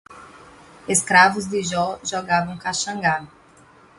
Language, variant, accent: Portuguese, Portuguese (Brasil), Nordestino